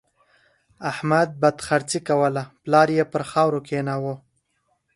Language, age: Pashto, under 19